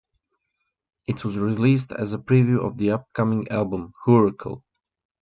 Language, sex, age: English, male, 19-29